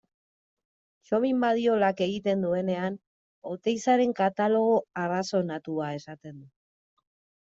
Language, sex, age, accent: Basque, female, 30-39, Erdialdekoa edo Nafarra (Gipuzkoa, Nafarroa)